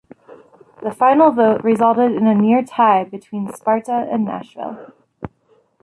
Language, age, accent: English, 30-39, United States English